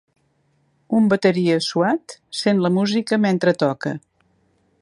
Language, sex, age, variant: Catalan, female, 60-69, Central